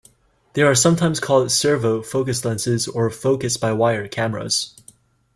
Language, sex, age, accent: English, male, 19-29, United States English